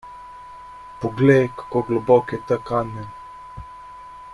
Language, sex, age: Slovenian, male, 30-39